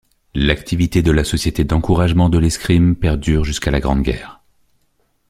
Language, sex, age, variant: French, male, 30-39, Français de métropole